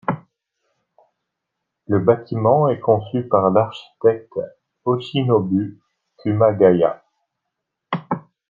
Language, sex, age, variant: French, male, 40-49, Français de métropole